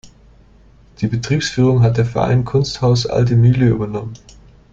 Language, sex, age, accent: German, male, 19-29, Deutschland Deutsch